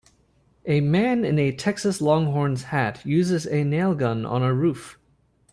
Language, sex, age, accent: English, male, 30-39, United States English